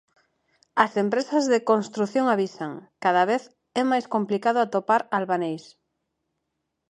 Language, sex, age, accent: Galician, female, 30-39, Neofalante